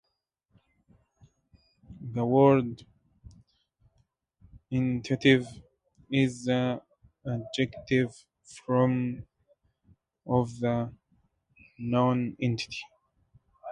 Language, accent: English, United States English